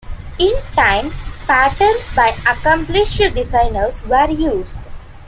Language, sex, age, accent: English, female, 19-29, India and South Asia (India, Pakistan, Sri Lanka)